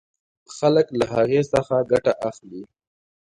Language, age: Pashto, 19-29